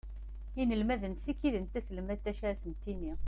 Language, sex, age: Kabyle, female, 40-49